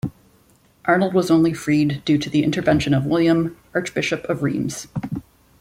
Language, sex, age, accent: English, female, 40-49, United States English